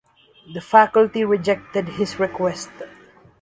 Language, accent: English, Filipino